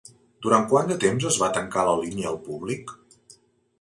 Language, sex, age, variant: Catalan, male, 40-49, Central